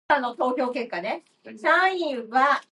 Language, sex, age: English, female, under 19